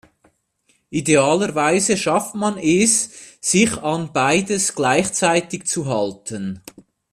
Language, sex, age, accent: German, male, 40-49, Schweizerdeutsch